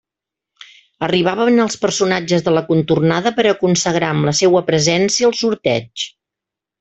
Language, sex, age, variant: Catalan, female, 60-69, Central